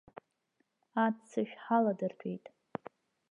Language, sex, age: Abkhazian, female, under 19